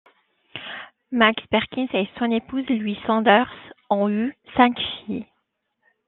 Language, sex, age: French, female, 30-39